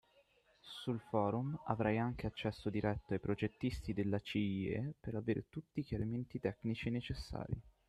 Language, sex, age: Italian, male, 19-29